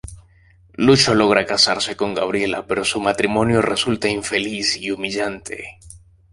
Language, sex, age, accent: Spanish, male, 19-29, Caribe: Cuba, Venezuela, Puerto Rico, República Dominicana, Panamá, Colombia caribeña, México caribeño, Costa del golfo de México